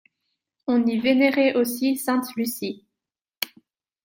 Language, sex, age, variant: French, female, 19-29, Français de métropole